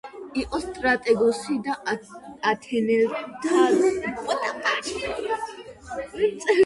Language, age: Georgian, 19-29